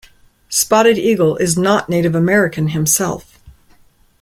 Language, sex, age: English, female, 50-59